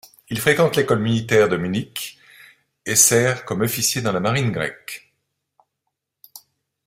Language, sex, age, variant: French, male, 60-69, Français de métropole